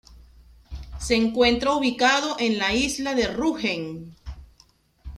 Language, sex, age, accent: Spanish, female, 40-49, Caribe: Cuba, Venezuela, Puerto Rico, República Dominicana, Panamá, Colombia caribeña, México caribeño, Costa del golfo de México